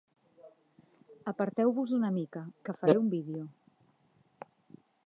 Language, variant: Catalan, Central